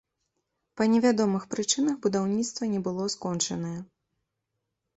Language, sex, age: Belarusian, female, 30-39